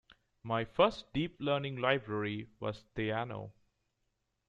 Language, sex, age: English, male, 30-39